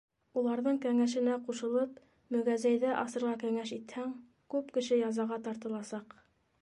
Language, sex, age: Bashkir, female, 30-39